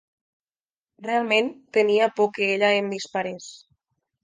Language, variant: Catalan, Nord-Occidental